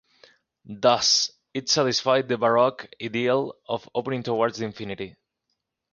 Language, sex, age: English, male, 19-29